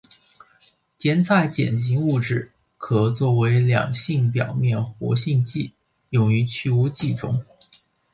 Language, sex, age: Chinese, male, 19-29